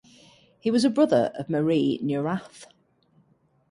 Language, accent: English, England English